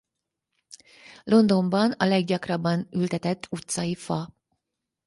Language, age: Hungarian, 50-59